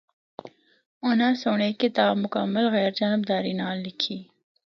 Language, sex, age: Northern Hindko, female, 19-29